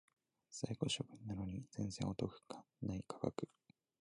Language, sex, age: Japanese, male, 19-29